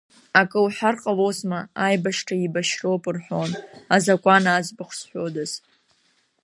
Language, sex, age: Abkhazian, female, under 19